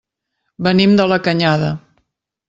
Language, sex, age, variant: Catalan, female, 50-59, Central